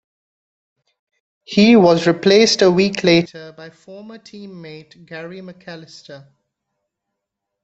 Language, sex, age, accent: English, male, 19-29, India and South Asia (India, Pakistan, Sri Lanka)